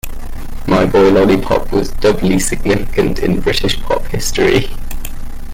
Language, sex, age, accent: English, male, 19-29, England English